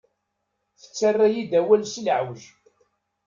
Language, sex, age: Kabyle, male, 60-69